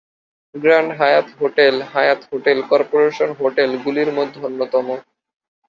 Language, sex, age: Bengali, male, 19-29